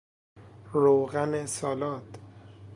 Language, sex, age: Persian, male, 19-29